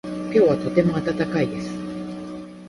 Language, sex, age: Japanese, female, 50-59